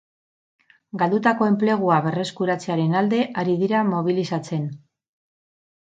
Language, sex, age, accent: Basque, female, 50-59, Mendebalekoa (Araba, Bizkaia, Gipuzkoako mendebaleko herri batzuk)